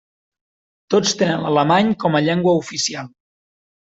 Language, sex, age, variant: Catalan, male, 19-29, Central